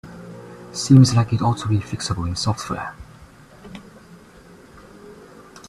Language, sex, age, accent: English, male, under 19, England English